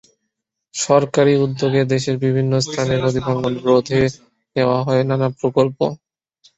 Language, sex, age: Bengali, male, 19-29